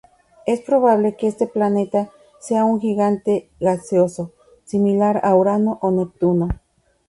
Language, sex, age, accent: Spanish, female, 40-49, México